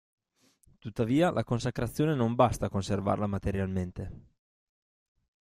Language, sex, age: Italian, male, 30-39